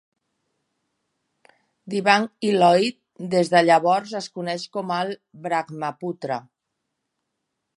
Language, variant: Catalan, Central